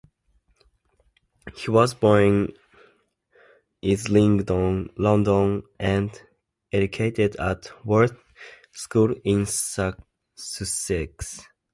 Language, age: English, 19-29